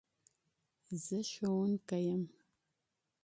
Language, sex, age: Pashto, female, 30-39